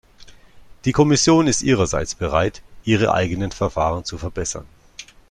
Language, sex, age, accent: German, male, 30-39, Deutschland Deutsch